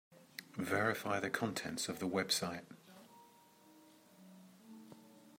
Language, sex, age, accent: English, male, 50-59, England English